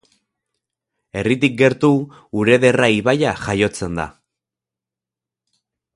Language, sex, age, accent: Basque, male, 19-29, Mendebalekoa (Araba, Bizkaia, Gipuzkoako mendebaleko herri batzuk)